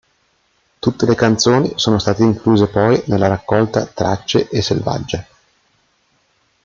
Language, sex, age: Italian, male, 40-49